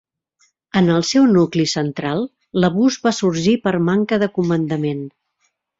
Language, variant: Catalan, Central